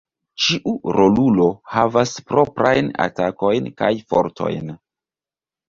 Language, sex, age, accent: Esperanto, male, 30-39, Internacia